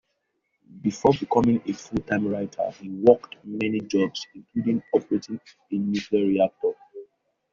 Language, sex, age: English, male, 19-29